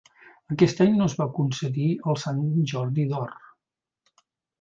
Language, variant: Catalan, Central